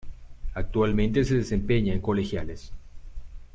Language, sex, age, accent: Spanish, male, 19-29, México